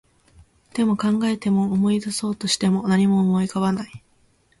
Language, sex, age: Japanese, female, 19-29